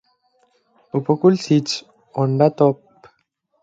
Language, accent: English, Irish English